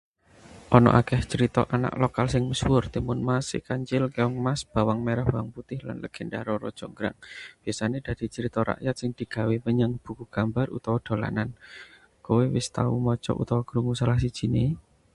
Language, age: Javanese, 30-39